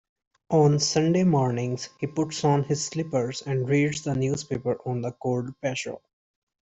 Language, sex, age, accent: English, male, 19-29, India and South Asia (India, Pakistan, Sri Lanka)